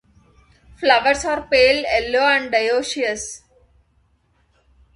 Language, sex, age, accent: English, female, 30-39, India and South Asia (India, Pakistan, Sri Lanka)